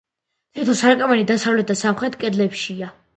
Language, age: Georgian, under 19